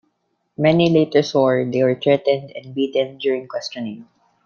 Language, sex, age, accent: English, male, under 19, Filipino